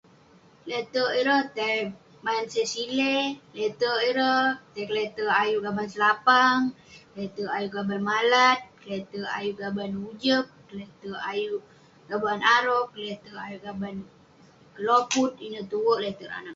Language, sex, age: Western Penan, female, under 19